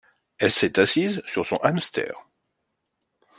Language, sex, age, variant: French, male, 40-49, Français de métropole